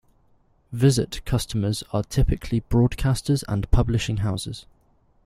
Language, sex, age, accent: English, male, 19-29, England English